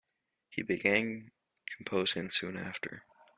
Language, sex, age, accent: English, male, under 19, United States English